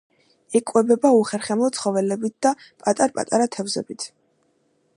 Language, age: Georgian, under 19